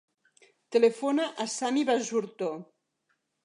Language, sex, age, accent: Catalan, female, 60-69, occidental